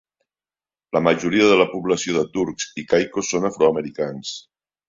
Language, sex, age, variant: Catalan, male, 60-69, Central